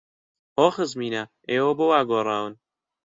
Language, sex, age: Central Kurdish, male, under 19